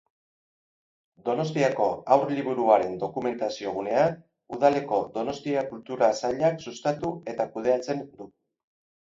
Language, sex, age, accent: Basque, male, 50-59, Erdialdekoa edo Nafarra (Gipuzkoa, Nafarroa)